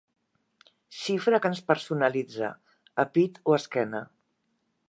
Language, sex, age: Catalan, female, 60-69